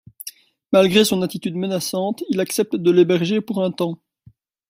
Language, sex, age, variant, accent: French, male, 19-29, Français d'Europe, Français de Belgique